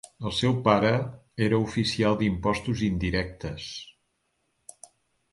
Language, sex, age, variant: Catalan, male, 60-69, Central